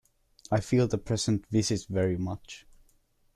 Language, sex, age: English, male, under 19